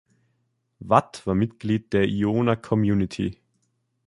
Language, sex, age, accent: German, male, under 19, Österreichisches Deutsch